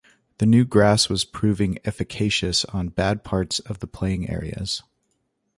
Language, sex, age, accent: English, male, 19-29, United States English